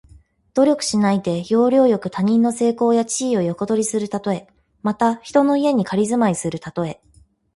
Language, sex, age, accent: Japanese, female, 30-39, 標準語